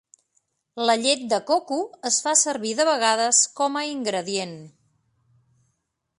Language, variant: Catalan, Central